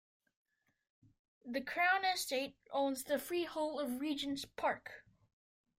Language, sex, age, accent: English, male, under 19, United States English